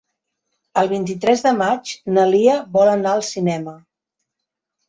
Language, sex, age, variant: Catalan, female, 50-59, Central